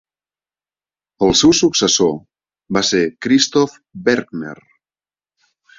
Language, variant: Catalan, Central